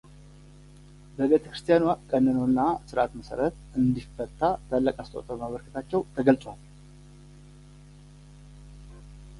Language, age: Amharic, 40-49